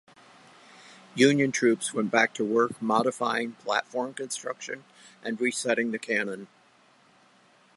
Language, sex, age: English, male, 70-79